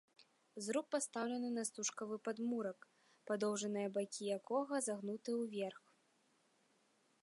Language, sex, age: Belarusian, female, 19-29